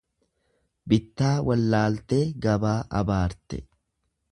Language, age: Oromo, 30-39